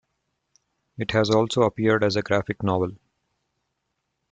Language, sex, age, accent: English, male, 40-49, India and South Asia (India, Pakistan, Sri Lanka)